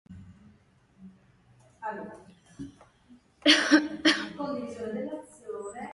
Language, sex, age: Italian, female, 19-29